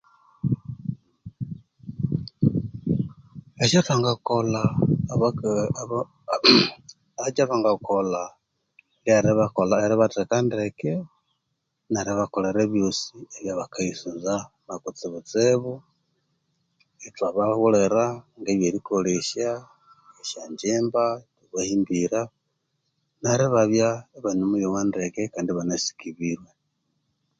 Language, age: Konzo, 40-49